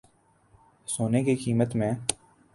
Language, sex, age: Urdu, male, 19-29